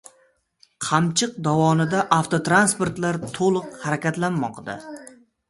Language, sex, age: Uzbek, male, 30-39